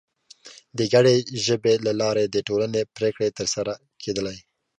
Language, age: Pashto, 19-29